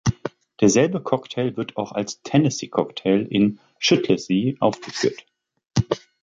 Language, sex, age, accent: German, male, 19-29, Deutschland Deutsch